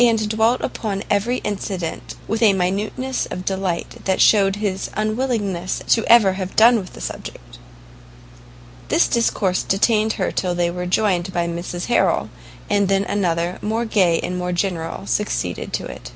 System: none